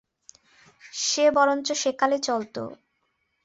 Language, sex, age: Bengali, female, 19-29